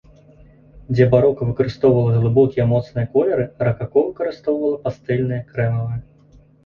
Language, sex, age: Belarusian, male, 30-39